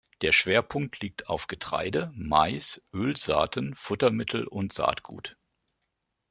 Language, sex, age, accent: German, male, 50-59, Deutschland Deutsch